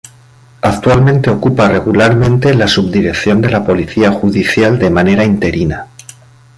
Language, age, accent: Spanish, 50-59, España: Norte peninsular (Asturias, Castilla y León, Cantabria, País Vasco, Navarra, Aragón, La Rioja, Guadalajara, Cuenca)